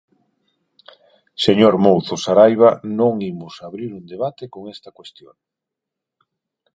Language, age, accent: Galician, 40-49, Normativo (estándar); Neofalante